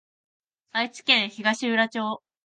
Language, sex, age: Japanese, female, under 19